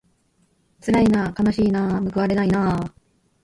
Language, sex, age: Japanese, female, 19-29